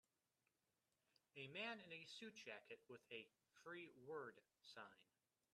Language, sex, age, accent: English, male, 19-29, United States English